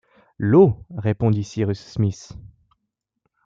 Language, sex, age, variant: French, male, 19-29, Français de métropole